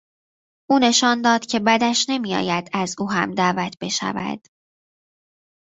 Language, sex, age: Persian, female, 19-29